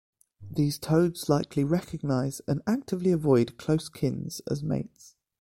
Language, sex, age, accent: English, male, 19-29, England English